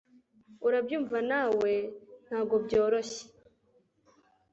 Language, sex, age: Kinyarwanda, female, under 19